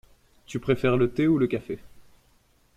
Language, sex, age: French, male, 19-29